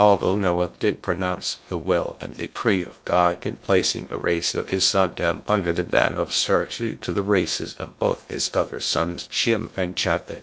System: TTS, GlowTTS